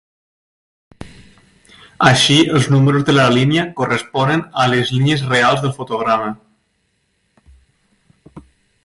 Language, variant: Catalan, Nord-Occidental